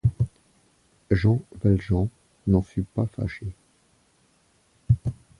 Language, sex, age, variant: French, male, 50-59, Français de métropole